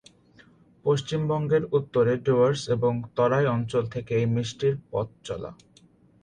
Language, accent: Bengali, প্রমিত